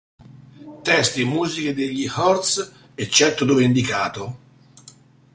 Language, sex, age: Italian, male, 40-49